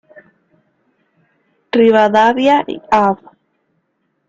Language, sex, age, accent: Spanish, female, 19-29, Chileno: Chile, Cuyo